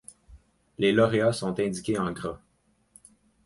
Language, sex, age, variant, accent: French, male, 30-39, Français d'Amérique du Nord, Français du Canada